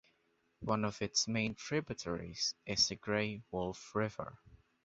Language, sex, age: English, male, under 19